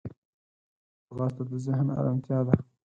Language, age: Pashto, 19-29